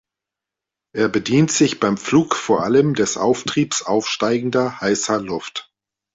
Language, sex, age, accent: German, male, 40-49, Deutschland Deutsch